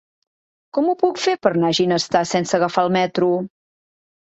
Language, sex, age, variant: Catalan, female, 40-49, Central